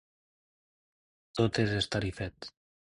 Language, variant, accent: Catalan, Nord-Occidental, nord-occidental